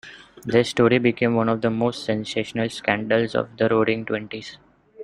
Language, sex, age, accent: English, male, 19-29, India and South Asia (India, Pakistan, Sri Lanka)